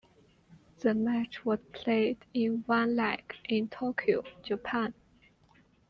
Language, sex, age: English, female, 19-29